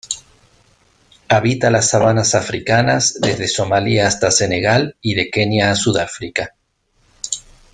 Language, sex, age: Spanish, male, 50-59